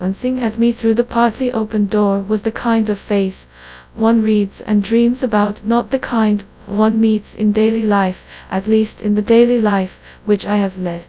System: TTS, FastPitch